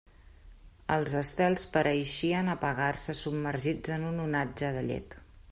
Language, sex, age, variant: Catalan, female, 50-59, Central